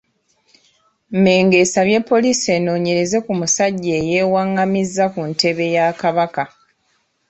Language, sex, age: Ganda, female, 30-39